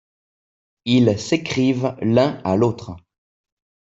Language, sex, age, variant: French, male, 40-49, Français de métropole